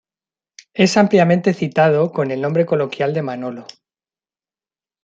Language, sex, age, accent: Spanish, male, 40-49, España: Centro-Sur peninsular (Madrid, Toledo, Castilla-La Mancha)